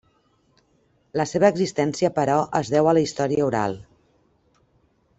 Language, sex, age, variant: Catalan, female, 50-59, Central